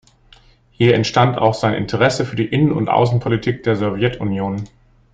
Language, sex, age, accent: German, male, 50-59, Deutschland Deutsch